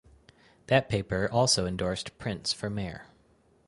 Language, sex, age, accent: English, male, 30-39, United States English